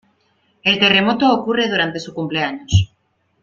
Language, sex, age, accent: Spanish, female, 30-39, España: Centro-Sur peninsular (Madrid, Toledo, Castilla-La Mancha)